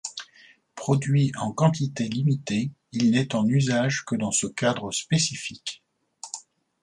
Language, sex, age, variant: French, male, 50-59, Français de métropole